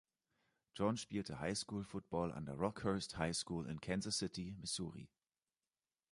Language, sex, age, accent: German, male, 30-39, Deutschland Deutsch